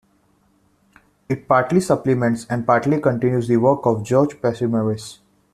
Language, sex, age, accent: English, male, 19-29, India and South Asia (India, Pakistan, Sri Lanka)